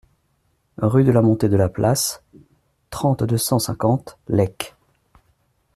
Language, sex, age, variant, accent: French, male, 40-49, Français d'Amérique du Nord, Français du Canada